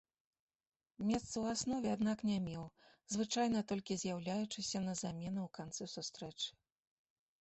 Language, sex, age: Belarusian, female, 40-49